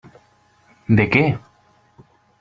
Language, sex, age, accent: Catalan, male, 19-29, valencià